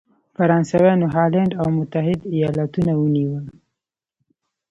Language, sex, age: Pashto, female, 19-29